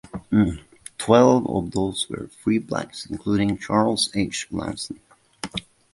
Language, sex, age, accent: English, male, 40-49, United States English